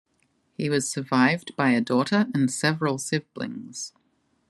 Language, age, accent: English, 30-39, Australian English